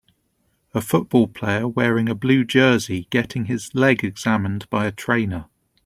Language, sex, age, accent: English, male, 30-39, England English